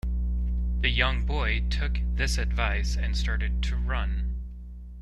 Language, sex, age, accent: English, male, 30-39, United States English